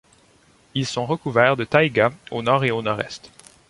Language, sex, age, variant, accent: French, male, 19-29, Français d'Amérique du Nord, Français du Canada